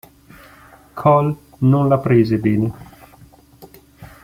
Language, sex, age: Italian, male, 19-29